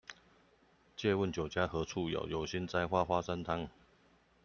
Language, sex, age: Chinese, male, 40-49